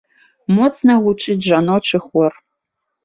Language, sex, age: Belarusian, female, 30-39